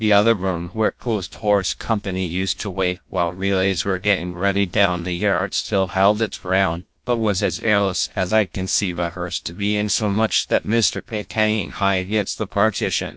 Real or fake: fake